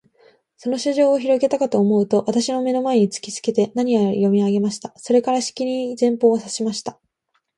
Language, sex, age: Japanese, female, 19-29